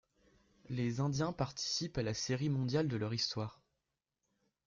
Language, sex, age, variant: French, male, under 19, Français de métropole